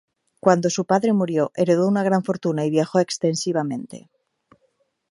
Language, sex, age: Spanish, female, 30-39